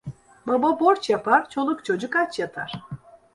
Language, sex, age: Turkish, female, 50-59